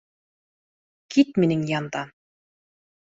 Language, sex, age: Bashkir, female, 30-39